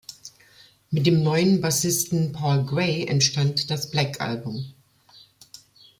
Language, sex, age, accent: German, female, 50-59, Deutschland Deutsch